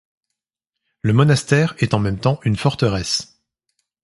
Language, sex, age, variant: French, male, 30-39, Français de métropole